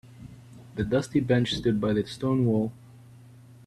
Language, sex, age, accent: English, male, 19-29, United States English